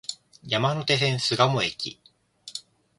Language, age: Japanese, 19-29